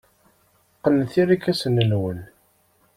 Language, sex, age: Kabyle, male, 19-29